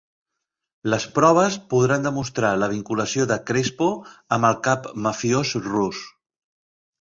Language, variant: Catalan, Central